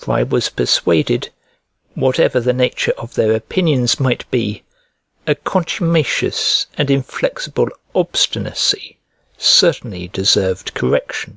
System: none